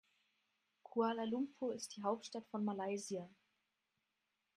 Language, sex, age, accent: German, female, 19-29, Deutschland Deutsch